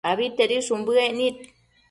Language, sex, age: Matsés, female, 30-39